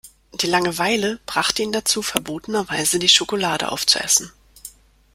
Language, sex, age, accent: German, female, 30-39, Deutschland Deutsch